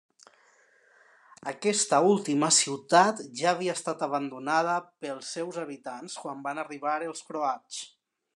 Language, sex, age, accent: Catalan, male, 30-39, valencià